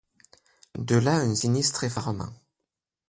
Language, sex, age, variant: French, male, 30-39, Français de métropole